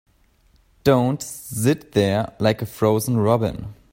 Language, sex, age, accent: English, male, 19-29, United States English